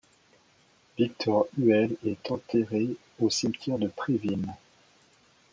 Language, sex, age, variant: French, male, 40-49, Français de métropole